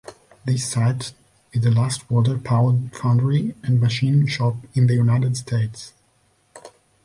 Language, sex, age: English, male, 30-39